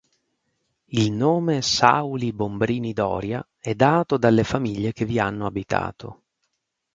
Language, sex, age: Italian, male, 40-49